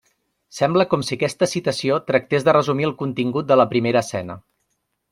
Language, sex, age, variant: Catalan, male, 30-39, Nord-Occidental